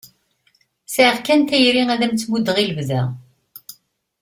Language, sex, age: Kabyle, female, 40-49